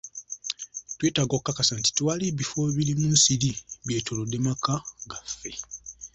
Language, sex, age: Ganda, male, 19-29